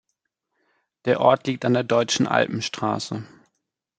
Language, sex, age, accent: German, male, 19-29, Deutschland Deutsch